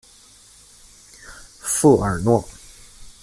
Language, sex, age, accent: Chinese, male, 19-29, 出生地：河北省